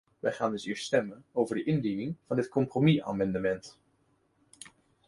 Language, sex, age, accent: Dutch, male, 19-29, Nederlands Nederlands